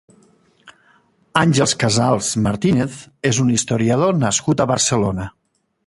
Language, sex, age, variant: Catalan, male, 40-49, Nord-Occidental